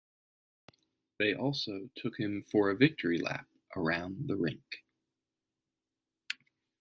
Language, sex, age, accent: English, male, 40-49, United States English